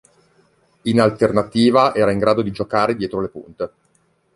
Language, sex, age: Italian, male, 30-39